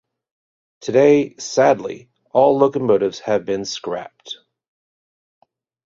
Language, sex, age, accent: English, male, 40-49, United States English